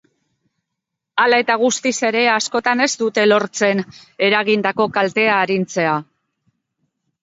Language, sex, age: Basque, female, 50-59